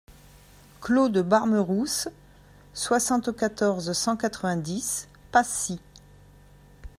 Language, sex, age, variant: French, female, 60-69, Français de métropole